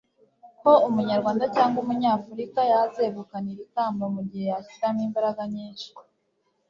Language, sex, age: Kinyarwanda, female, 19-29